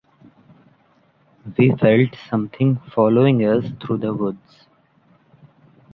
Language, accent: English, India and South Asia (India, Pakistan, Sri Lanka)